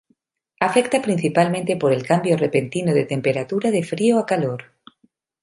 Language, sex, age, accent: Spanish, female, 40-49, España: Norte peninsular (Asturias, Castilla y León, Cantabria, País Vasco, Navarra, Aragón, La Rioja, Guadalajara, Cuenca)